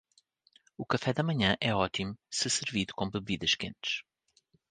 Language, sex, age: Portuguese, male, 40-49